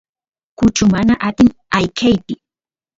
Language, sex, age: Santiago del Estero Quichua, female, 30-39